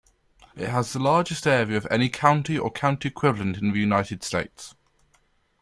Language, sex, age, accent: English, male, under 19, England English